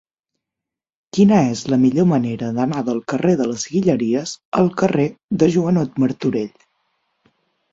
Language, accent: Catalan, central; septentrional